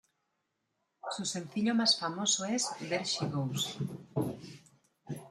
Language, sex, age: Spanish, female, 40-49